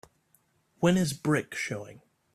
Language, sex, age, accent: English, male, 19-29, United States English